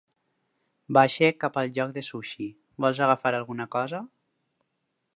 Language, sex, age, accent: Catalan, male, 19-29, valencià